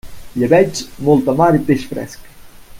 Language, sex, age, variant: Catalan, male, 30-39, Central